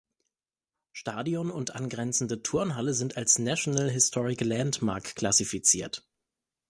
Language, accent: German, Deutschland Deutsch